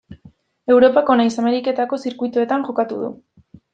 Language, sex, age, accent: Basque, female, 19-29, Mendebalekoa (Araba, Bizkaia, Gipuzkoako mendebaleko herri batzuk)